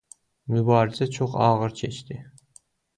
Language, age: Azerbaijani, 30-39